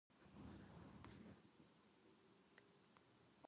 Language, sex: Japanese, female